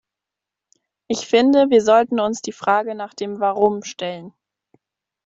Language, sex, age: German, female, 19-29